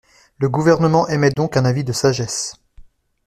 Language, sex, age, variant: French, male, 30-39, Français de métropole